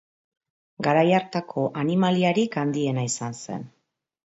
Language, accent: Basque, Mendebalekoa (Araba, Bizkaia, Gipuzkoako mendebaleko herri batzuk)